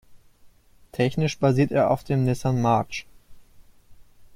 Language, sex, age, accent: German, male, 19-29, Deutschland Deutsch